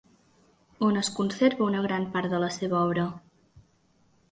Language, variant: Catalan, Central